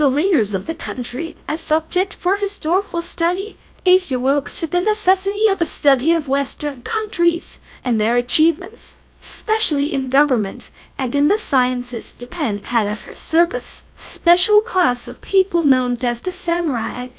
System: TTS, GlowTTS